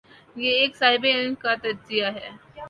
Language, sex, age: Urdu, female, 19-29